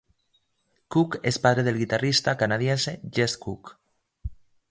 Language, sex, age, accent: Spanish, male, under 19, España: Norte peninsular (Asturias, Castilla y León, Cantabria, País Vasco, Navarra, Aragón, La Rioja, Guadalajara, Cuenca)